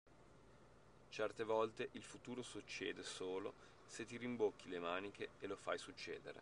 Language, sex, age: Italian, male, 30-39